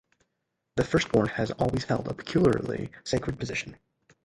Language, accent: English, United States English